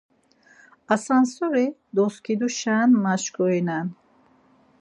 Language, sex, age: Laz, female, 50-59